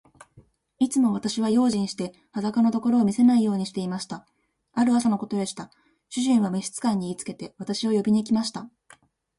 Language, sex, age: Japanese, female, 19-29